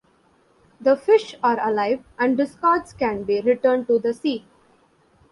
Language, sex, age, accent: English, female, 19-29, India and South Asia (India, Pakistan, Sri Lanka)